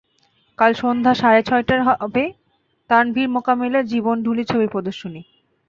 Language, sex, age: Bengali, female, 19-29